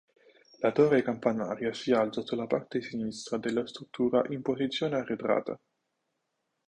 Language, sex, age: Italian, male, 19-29